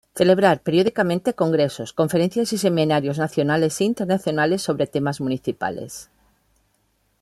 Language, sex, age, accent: Spanish, female, 50-59, España: Norte peninsular (Asturias, Castilla y León, Cantabria, País Vasco, Navarra, Aragón, La Rioja, Guadalajara, Cuenca)